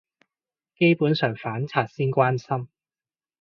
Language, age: Cantonese, 40-49